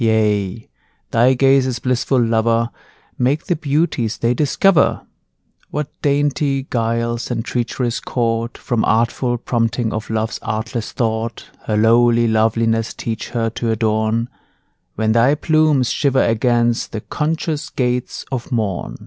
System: none